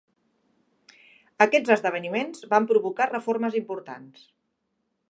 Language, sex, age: Catalan, female, 50-59